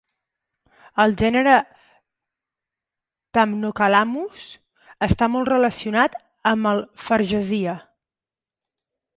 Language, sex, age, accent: Catalan, female, 40-49, nord-oriental